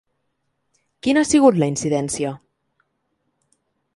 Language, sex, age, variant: Catalan, female, 19-29, Central